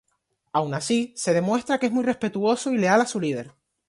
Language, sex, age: Spanish, male, 19-29